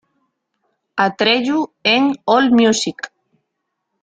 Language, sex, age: Spanish, female, 30-39